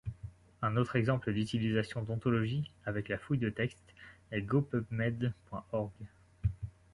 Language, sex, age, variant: French, male, 19-29, Français de métropole